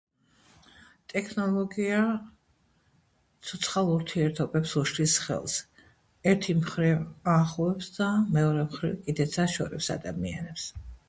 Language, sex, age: Georgian, female, 60-69